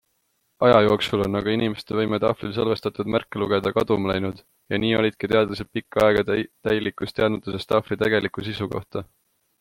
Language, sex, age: Estonian, male, 19-29